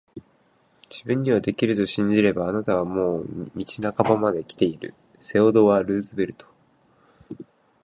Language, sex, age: Japanese, male, 19-29